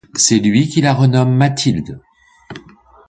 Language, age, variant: French, 50-59, Français de métropole